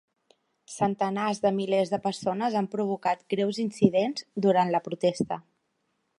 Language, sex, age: Catalan, female, 40-49